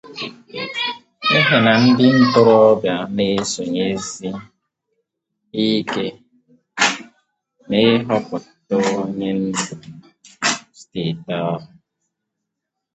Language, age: Igbo, 19-29